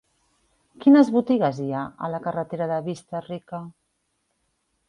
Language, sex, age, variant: Catalan, female, 40-49, Central